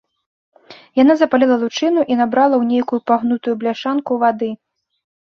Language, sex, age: Belarusian, female, 19-29